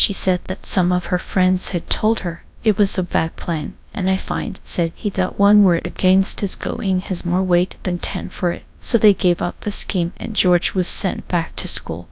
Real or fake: fake